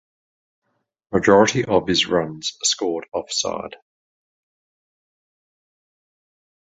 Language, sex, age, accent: English, male, 30-39, Australian English